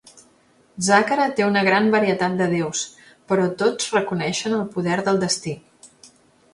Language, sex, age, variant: Catalan, female, 40-49, Central